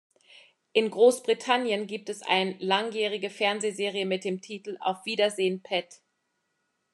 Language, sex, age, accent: German, female, 40-49, Deutschland Deutsch